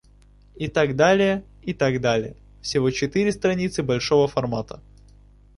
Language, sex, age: Russian, male, 19-29